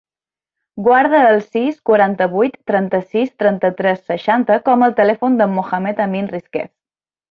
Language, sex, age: Catalan, female, 30-39